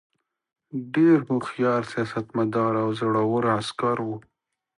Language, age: Pashto, 30-39